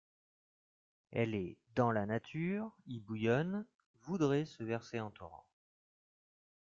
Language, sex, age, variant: French, male, 30-39, Français de métropole